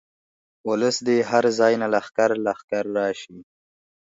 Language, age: Pashto, 19-29